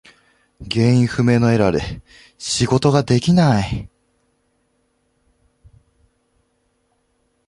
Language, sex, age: Japanese, male, 19-29